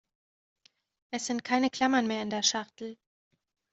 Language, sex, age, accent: German, female, 30-39, Deutschland Deutsch